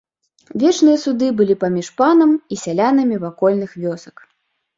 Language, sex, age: Belarusian, female, 30-39